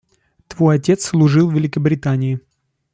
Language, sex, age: Russian, male, 30-39